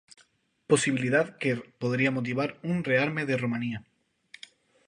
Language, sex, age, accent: Spanish, male, 19-29, España: Islas Canarias